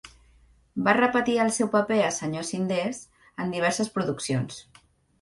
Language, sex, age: Catalan, female, 30-39